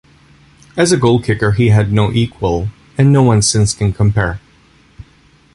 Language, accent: English, Canadian English